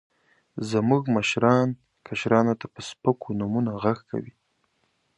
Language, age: Pashto, 19-29